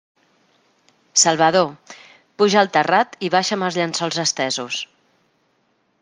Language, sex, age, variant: Catalan, female, 40-49, Central